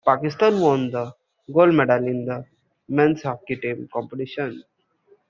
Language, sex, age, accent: English, male, 19-29, India and South Asia (India, Pakistan, Sri Lanka)